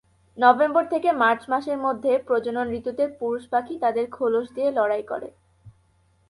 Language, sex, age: Bengali, female, under 19